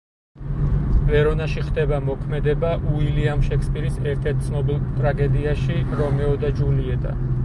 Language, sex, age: Georgian, male, 30-39